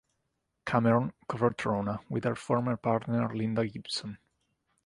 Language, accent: English, United States English